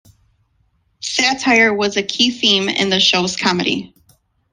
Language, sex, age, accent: English, male, 30-39, India and South Asia (India, Pakistan, Sri Lanka)